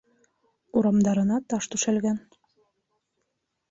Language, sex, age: Bashkir, female, 19-29